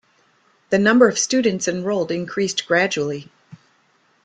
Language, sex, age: English, female, 60-69